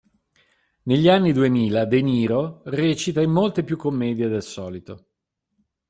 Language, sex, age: Italian, male, 50-59